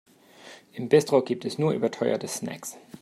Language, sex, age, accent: German, male, 30-39, Deutschland Deutsch